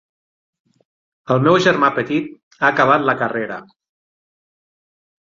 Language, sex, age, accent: Catalan, male, 40-49, central; nord-occidental